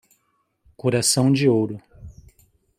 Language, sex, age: Portuguese, male, 40-49